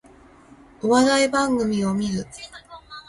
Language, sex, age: Japanese, female, 40-49